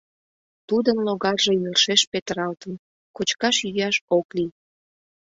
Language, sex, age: Mari, female, 30-39